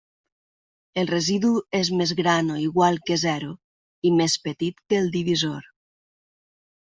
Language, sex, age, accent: Catalan, female, 40-49, valencià